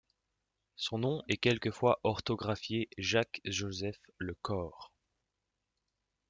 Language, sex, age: French, male, under 19